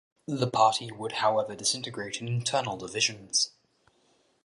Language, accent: English, Australian English